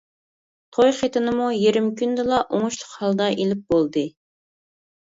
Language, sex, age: Uyghur, female, 19-29